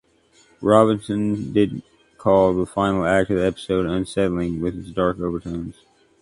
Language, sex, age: English, male, 30-39